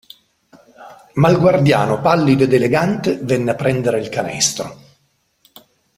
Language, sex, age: Italian, male, 40-49